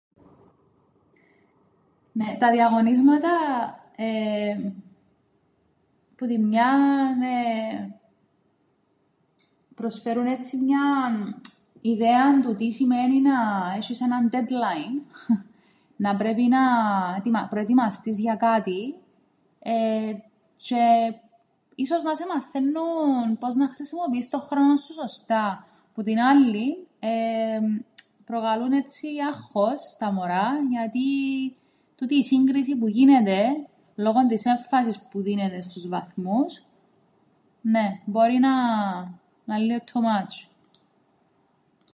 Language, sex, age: Greek, female, 30-39